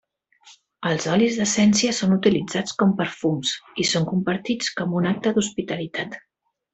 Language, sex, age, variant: Catalan, female, 50-59, Central